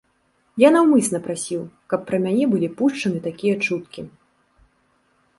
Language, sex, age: Belarusian, female, 30-39